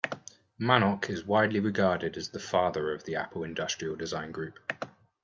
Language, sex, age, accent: English, male, 30-39, England English